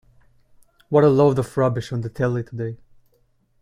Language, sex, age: English, male, 19-29